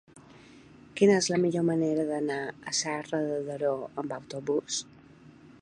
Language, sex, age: Catalan, female, 40-49